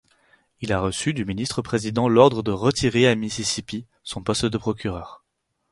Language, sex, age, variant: French, male, 19-29, Français de métropole